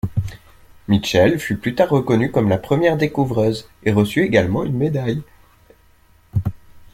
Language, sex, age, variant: French, male, 30-39, Français de métropole